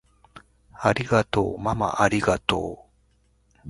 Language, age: Japanese, 50-59